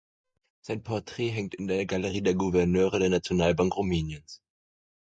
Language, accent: German, Deutschland Deutsch